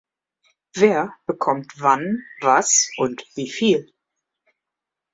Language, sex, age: German, female, 50-59